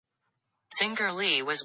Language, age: English, under 19